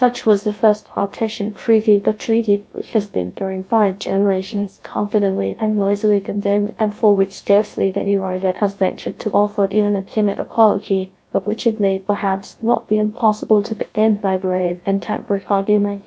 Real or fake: fake